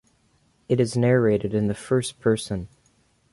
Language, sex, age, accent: English, male, 19-29, Canadian English